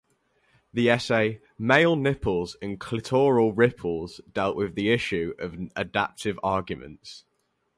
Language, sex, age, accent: English, male, 90+, England English